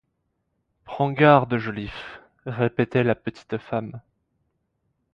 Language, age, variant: French, 19-29, Français de métropole